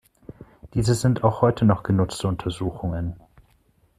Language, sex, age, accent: German, male, 30-39, Deutschland Deutsch